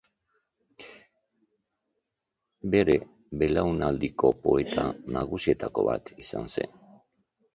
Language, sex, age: Basque, male, 60-69